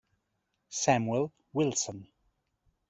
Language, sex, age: Italian, male, 40-49